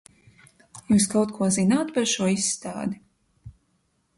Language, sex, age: Latvian, female, 19-29